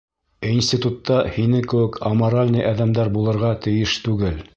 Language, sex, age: Bashkir, male, 60-69